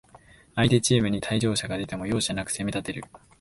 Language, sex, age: Japanese, male, 19-29